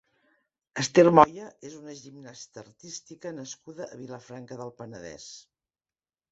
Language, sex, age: Catalan, female, 50-59